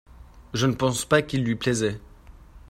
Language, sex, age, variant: French, male, 30-39, Français de métropole